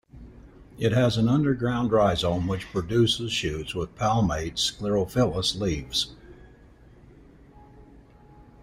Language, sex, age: English, male, 60-69